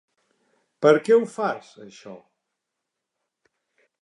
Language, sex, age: Catalan, male, 60-69